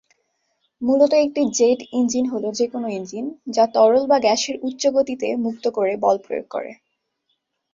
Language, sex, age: Bengali, female, 19-29